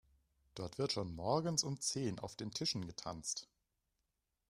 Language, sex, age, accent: German, male, 19-29, Deutschland Deutsch